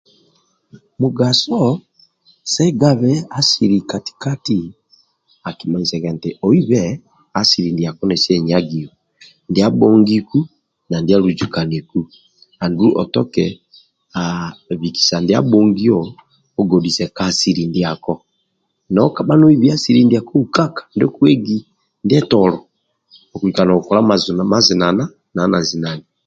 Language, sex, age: Amba (Uganda), male, 50-59